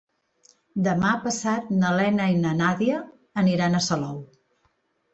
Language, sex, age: Catalan, female, 50-59